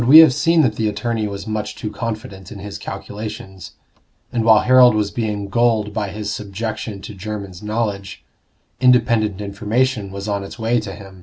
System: none